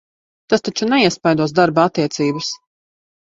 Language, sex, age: Latvian, female, 30-39